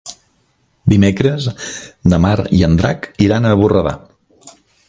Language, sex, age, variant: Catalan, male, 50-59, Central